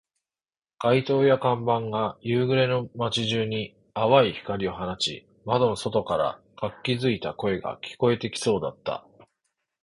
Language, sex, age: Japanese, male, 40-49